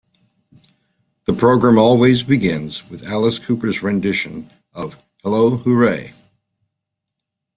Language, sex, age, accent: English, male, 60-69, United States English